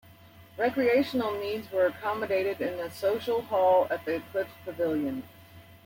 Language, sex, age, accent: English, female, 40-49, United States English